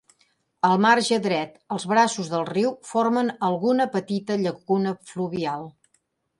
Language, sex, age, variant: Catalan, female, 50-59, Central